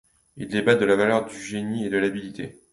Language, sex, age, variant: French, male, 19-29, Français de métropole